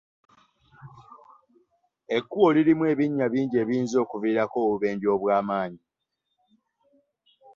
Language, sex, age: Ganda, male, 19-29